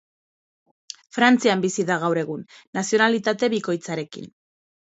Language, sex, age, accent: Basque, female, 30-39, Erdialdekoa edo Nafarra (Gipuzkoa, Nafarroa)